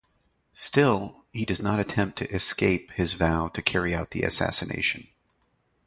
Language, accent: English, United States English